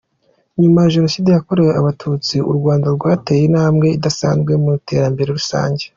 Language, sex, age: Kinyarwanda, male, 19-29